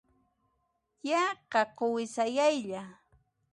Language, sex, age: Puno Quechua, female, 30-39